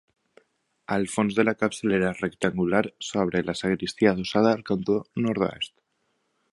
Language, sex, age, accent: Catalan, male, 19-29, valencià